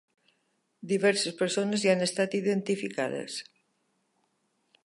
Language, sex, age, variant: Catalan, female, 60-69, Balear